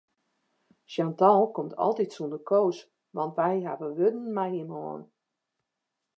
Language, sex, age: Western Frisian, female, 40-49